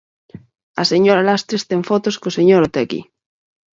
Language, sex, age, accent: Galician, female, 30-39, Normativo (estándar)